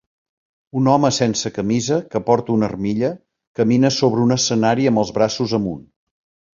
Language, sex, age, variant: Catalan, male, 50-59, Central